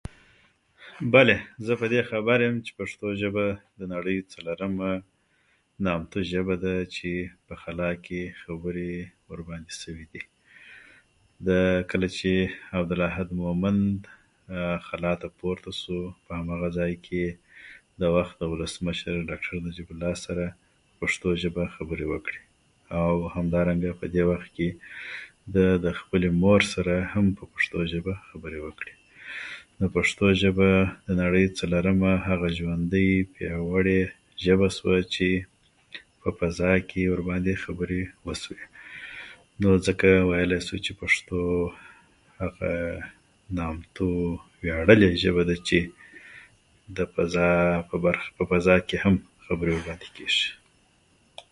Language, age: Pashto, 30-39